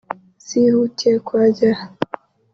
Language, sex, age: Kinyarwanda, female, 19-29